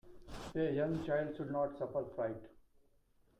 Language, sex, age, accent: English, male, 19-29, India and South Asia (India, Pakistan, Sri Lanka)